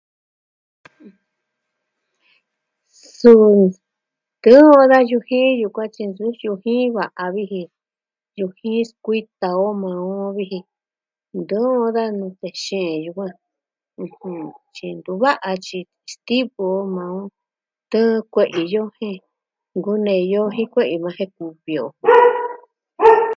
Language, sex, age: Southwestern Tlaxiaco Mixtec, female, 60-69